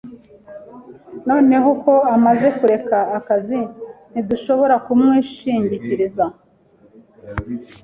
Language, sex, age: Kinyarwanda, female, 40-49